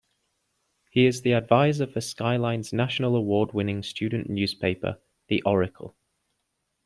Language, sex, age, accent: English, male, 19-29, England English